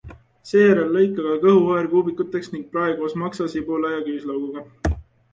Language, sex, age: Estonian, male, 19-29